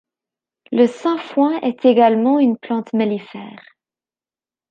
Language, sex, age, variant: French, female, 19-29, Français de métropole